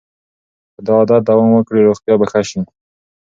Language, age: Pashto, 19-29